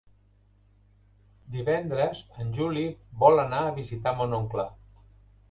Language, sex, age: Catalan, male, 60-69